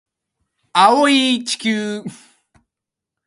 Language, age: English, 19-29